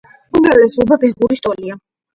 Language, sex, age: Georgian, female, 19-29